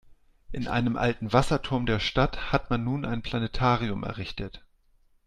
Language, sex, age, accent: German, male, 40-49, Deutschland Deutsch